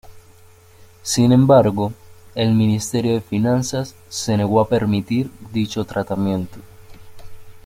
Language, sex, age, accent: Spanish, male, under 19, Caribe: Cuba, Venezuela, Puerto Rico, República Dominicana, Panamá, Colombia caribeña, México caribeño, Costa del golfo de México